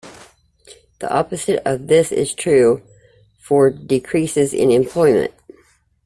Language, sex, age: English, female, 40-49